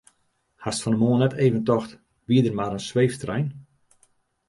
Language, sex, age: Western Frisian, male, 50-59